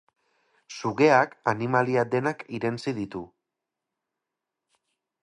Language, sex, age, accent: Basque, male, 30-39, Erdialdekoa edo Nafarra (Gipuzkoa, Nafarroa)